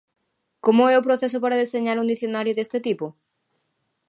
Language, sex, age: Galician, female, 19-29